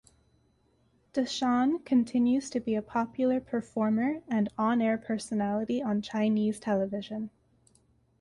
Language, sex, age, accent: English, female, 19-29, Canadian English